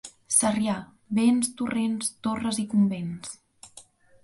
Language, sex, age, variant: Catalan, female, under 19, Central